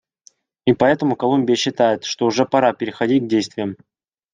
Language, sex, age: Russian, male, 19-29